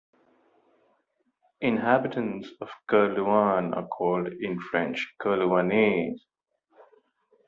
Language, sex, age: English, male, 30-39